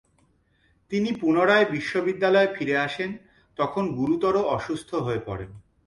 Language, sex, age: Bengali, male, 30-39